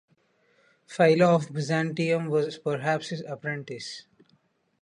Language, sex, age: English, male, 19-29